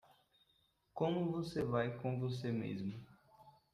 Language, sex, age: Portuguese, male, 19-29